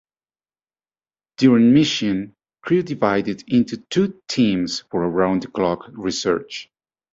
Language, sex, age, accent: English, male, 40-49, United States English